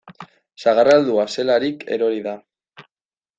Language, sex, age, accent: Basque, male, 19-29, Mendebalekoa (Araba, Bizkaia, Gipuzkoako mendebaleko herri batzuk)